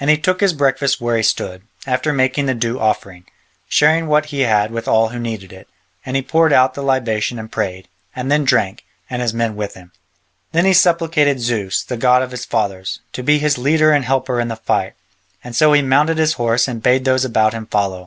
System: none